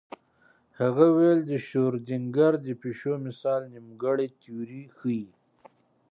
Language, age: Pashto, 40-49